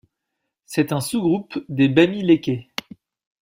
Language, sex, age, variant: French, male, 30-39, Français de métropole